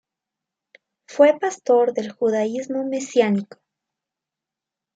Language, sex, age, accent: Spanish, female, 30-39, Andino-Pacífico: Colombia, Perú, Ecuador, oeste de Bolivia y Venezuela andina